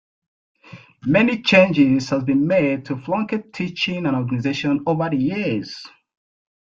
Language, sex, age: English, male, 30-39